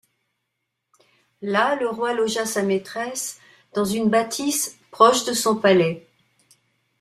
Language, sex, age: French, female, 60-69